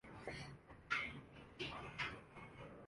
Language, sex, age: Urdu, male, 19-29